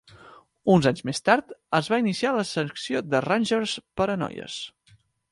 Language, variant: Catalan, Central